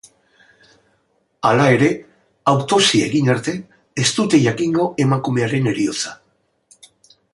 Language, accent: Basque, Mendebalekoa (Araba, Bizkaia, Gipuzkoako mendebaleko herri batzuk)